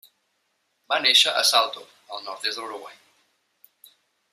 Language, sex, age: Catalan, male, 40-49